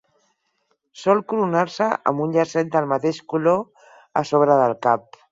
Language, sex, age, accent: Catalan, female, 50-59, Barcelona